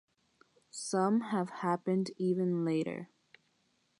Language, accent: English, United States English